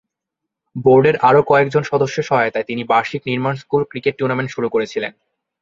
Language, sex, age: Bengali, male, 19-29